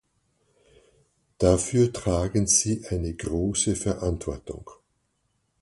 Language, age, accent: German, 70-79, Österreichisches Deutsch